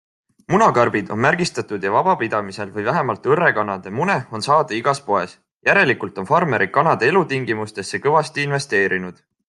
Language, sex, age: Estonian, male, 19-29